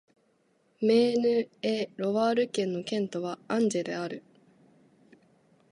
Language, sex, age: Japanese, female, 19-29